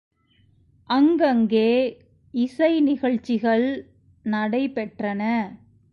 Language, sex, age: Tamil, female, 40-49